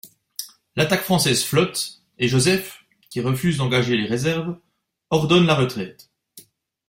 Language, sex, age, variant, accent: French, male, 30-39, Français d'Europe, Français de Suisse